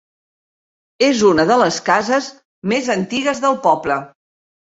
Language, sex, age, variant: Catalan, female, 60-69, Central